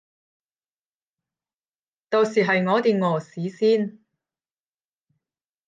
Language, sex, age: Cantonese, female, 30-39